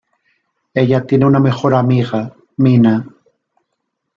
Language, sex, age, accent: Spanish, male, 40-49, España: Norte peninsular (Asturias, Castilla y León, Cantabria, País Vasco, Navarra, Aragón, La Rioja, Guadalajara, Cuenca)